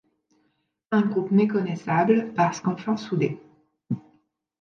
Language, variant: French, Français de métropole